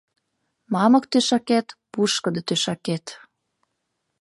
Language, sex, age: Mari, female, 19-29